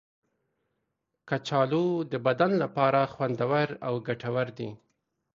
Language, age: Pashto, 30-39